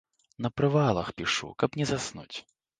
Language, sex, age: Belarusian, male, 19-29